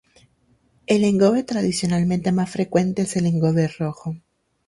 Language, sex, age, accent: Spanish, female, 19-29, Caribe: Cuba, Venezuela, Puerto Rico, República Dominicana, Panamá, Colombia caribeña, México caribeño, Costa del golfo de México